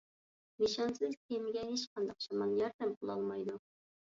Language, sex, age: Uyghur, female, 19-29